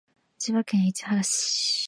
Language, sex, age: Japanese, female, 19-29